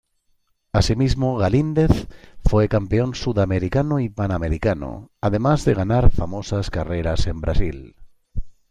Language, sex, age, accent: Spanish, male, 50-59, España: Centro-Sur peninsular (Madrid, Toledo, Castilla-La Mancha)